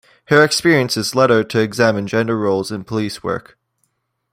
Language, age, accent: English, under 19, Canadian English